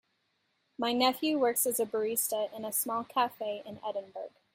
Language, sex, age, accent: English, female, 19-29, United States English